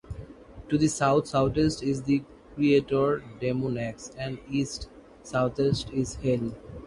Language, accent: English, United States English